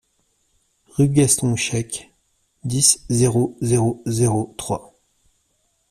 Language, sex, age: French, male, 30-39